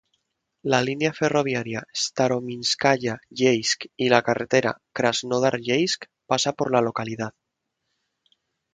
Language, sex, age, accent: Spanish, male, 19-29, España: Centro-Sur peninsular (Madrid, Toledo, Castilla-La Mancha)